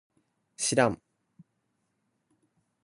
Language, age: Japanese, under 19